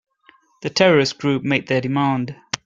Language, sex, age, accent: English, male, 30-39, England English